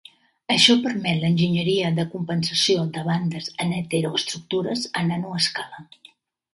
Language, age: Catalan, 60-69